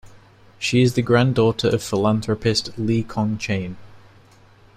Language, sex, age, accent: English, male, under 19, England English